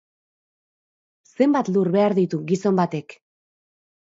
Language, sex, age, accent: Basque, female, 40-49, Erdialdekoa edo Nafarra (Gipuzkoa, Nafarroa)